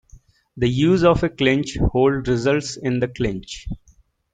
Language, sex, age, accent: English, male, 19-29, United States English